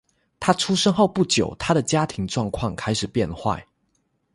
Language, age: Chinese, 19-29